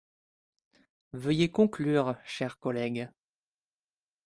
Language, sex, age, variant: French, male, 19-29, Français de métropole